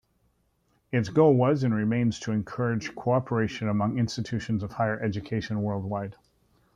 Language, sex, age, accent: English, male, 40-49, United States English